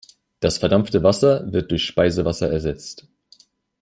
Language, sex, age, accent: German, male, 19-29, Deutschland Deutsch